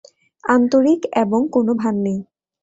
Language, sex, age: Bengali, female, 19-29